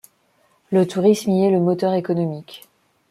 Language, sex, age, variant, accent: French, female, 30-39, Français d'Afrique subsaharienne et des îles africaines, Français de Madagascar